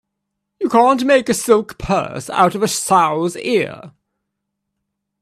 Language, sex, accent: English, male, England English